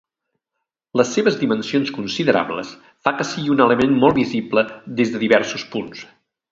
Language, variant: Catalan, Central